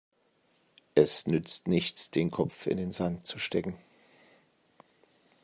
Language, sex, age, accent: German, male, 50-59, Deutschland Deutsch